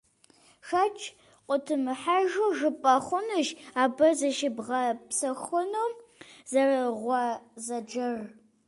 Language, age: Kabardian, under 19